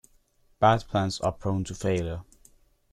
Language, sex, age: English, male, under 19